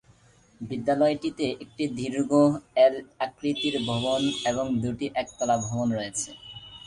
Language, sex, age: Bengali, male, 19-29